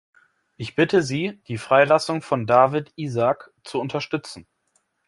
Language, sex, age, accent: German, male, 30-39, Deutschland Deutsch